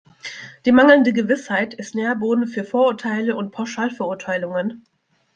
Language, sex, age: German, female, 19-29